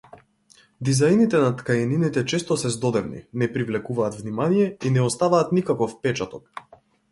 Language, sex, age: Macedonian, male, 19-29